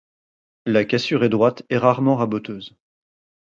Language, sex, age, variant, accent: French, male, 30-39, Français d'Europe, Français de Belgique